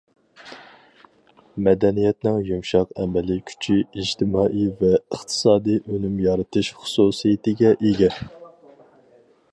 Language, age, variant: Uyghur, 30-39, ئۇيغۇر تىلى